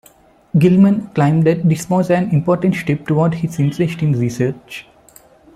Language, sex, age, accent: English, male, 19-29, India and South Asia (India, Pakistan, Sri Lanka)